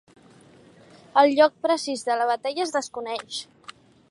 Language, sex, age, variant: Catalan, female, 19-29, Central